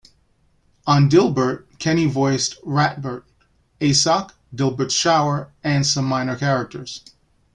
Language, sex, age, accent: English, male, 40-49, United States English